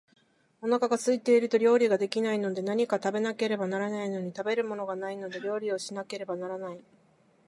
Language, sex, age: Japanese, female, 40-49